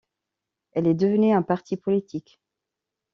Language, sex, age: French, female, 30-39